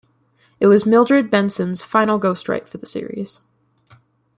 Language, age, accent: English, 19-29, Canadian English